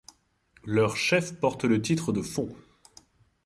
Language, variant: French, Français de métropole